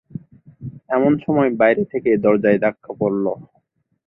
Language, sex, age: Bengali, male, 19-29